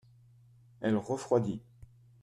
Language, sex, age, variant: French, male, 40-49, Français de métropole